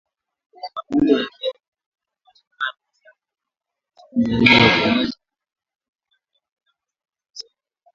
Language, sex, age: Swahili, male, 19-29